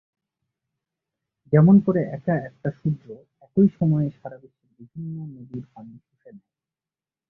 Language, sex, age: Bengali, male, 19-29